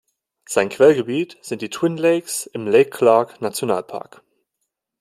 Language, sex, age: German, male, 19-29